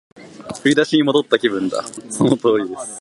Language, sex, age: Japanese, male, 19-29